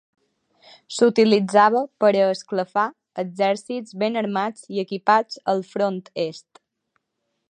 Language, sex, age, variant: Catalan, female, under 19, Balear